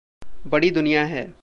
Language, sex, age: Hindi, male, 19-29